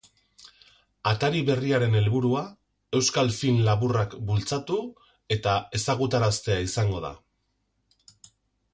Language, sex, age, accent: Basque, male, 40-49, Erdialdekoa edo Nafarra (Gipuzkoa, Nafarroa)